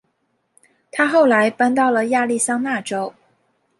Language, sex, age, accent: Chinese, female, 19-29, 出生地：黑龙江省